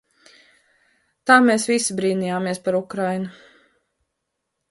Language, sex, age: Latvian, female, 19-29